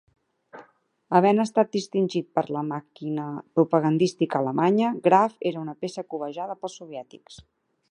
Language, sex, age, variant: Catalan, female, 40-49, Central